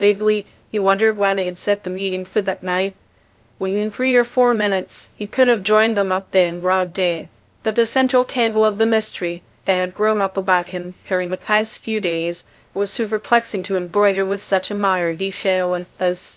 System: TTS, VITS